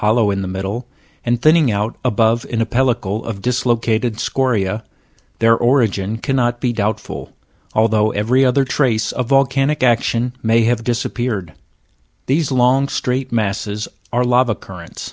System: none